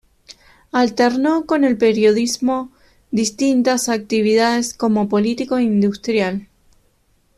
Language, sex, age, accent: Spanish, female, 19-29, Rioplatense: Argentina, Uruguay, este de Bolivia, Paraguay